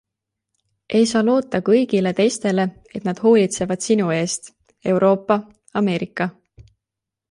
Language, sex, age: Estonian, female, 19-29